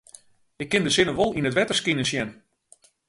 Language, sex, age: Western Frisian, male, 50-59